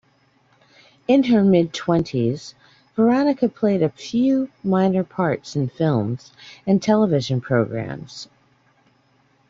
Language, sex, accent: English, female, United States English